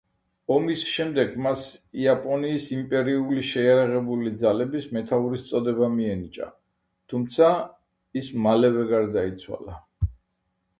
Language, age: Georgian, 60-69